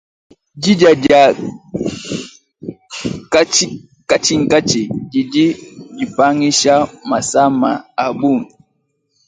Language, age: Luba-Lulua, 19-29